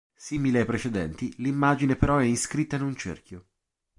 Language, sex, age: Italian, male, 30-39